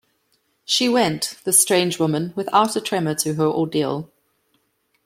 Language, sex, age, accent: English, female, 30-39, Southern African (South Africa, Zimbabwe, Namibia)